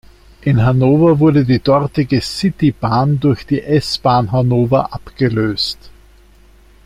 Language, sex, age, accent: German, male, 60-69, Österreichisches Deutsch